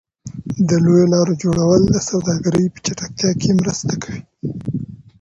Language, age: Pashto, 19-29